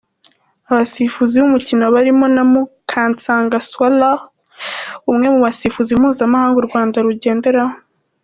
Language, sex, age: Kinyarwanda, female, under 19